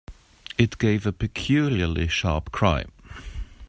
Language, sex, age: English, male, 50-59